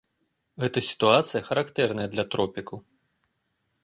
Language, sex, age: Belarusian, male, 30-39